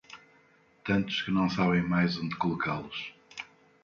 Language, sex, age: Portuguese, male, 50-59